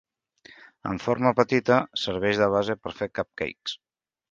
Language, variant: Catalan, Central